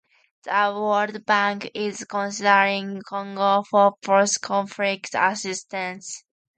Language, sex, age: English, female, 19-29